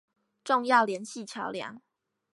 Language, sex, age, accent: Chinese, female, 19-29, 出生地：臺北市